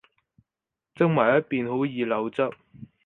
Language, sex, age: Cantonese, male, under 19